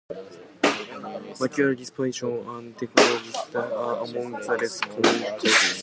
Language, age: English, 19-29